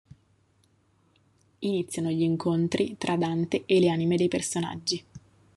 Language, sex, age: Italian, female, 30-39